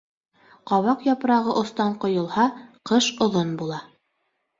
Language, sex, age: Bashkir, female, 30-39